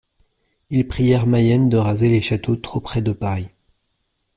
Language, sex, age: French, male, 30-39